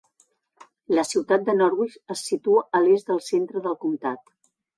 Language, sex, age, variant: Catalan, female, 50-59, Central